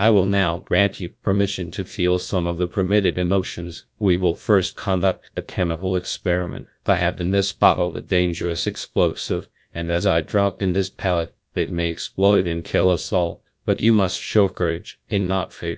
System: TTS, GlowTTS